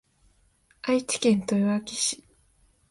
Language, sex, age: Japanese, female, 19-29